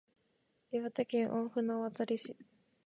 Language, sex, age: Japanese, female, 19-29